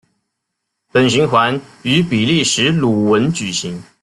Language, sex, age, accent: Chinese, male, 19-29, 出生地：浙江省